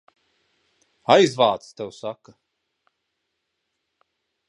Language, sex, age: Latvian, male, 30-39